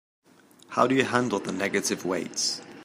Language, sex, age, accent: English, male, 30-39, England English